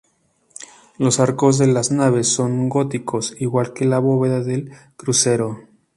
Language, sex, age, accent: Spanish, male, 19-29, México